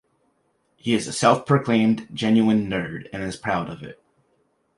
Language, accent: English, United States English